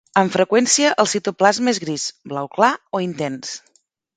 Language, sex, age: Catalan, female, 40-49